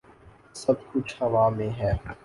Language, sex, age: Urdu, male, 19-29